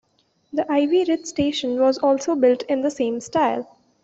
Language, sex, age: English, female, 19-29